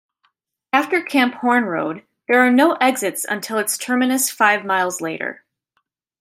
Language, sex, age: English, female, 30-39